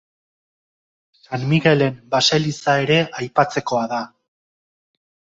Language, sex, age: Basque, male, 40-49